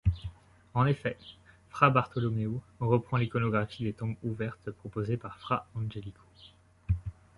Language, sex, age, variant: French, male, 19-29, Français de métropole